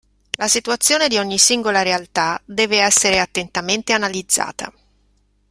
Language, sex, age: Italian, female, 50-59